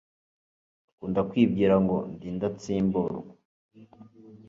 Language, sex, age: Kinyarwanda, male, 19-29